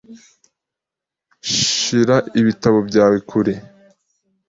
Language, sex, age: Kinyarwanda, male, 30-39